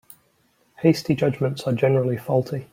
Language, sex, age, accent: English, male, 30-39, England English